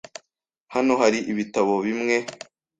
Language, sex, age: Kinyarwanda, male, under 19